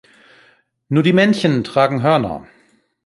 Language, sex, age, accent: German, male, 40-49, Deutschland Deutsch